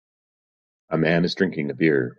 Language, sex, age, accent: English, male, 30-39, United States English